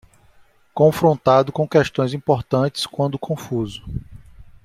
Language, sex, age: Portuguese, male, 40-49